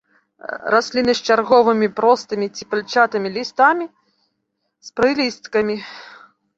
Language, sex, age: Belarusian, female, 40-49